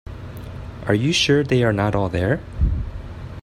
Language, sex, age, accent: English, male, 19-29, United States English